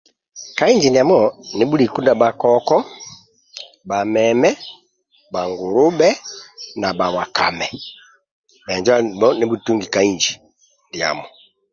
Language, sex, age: Amba (Uganda), male, 70-79